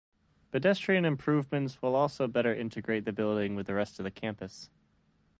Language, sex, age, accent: English, male, 19-29, United States English